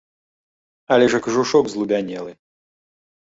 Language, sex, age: Belarusian, male, 40-49